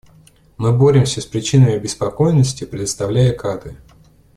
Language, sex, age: Russian, male, 30-39